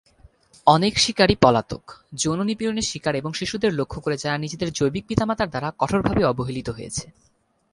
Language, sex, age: Bengali, male, 19-29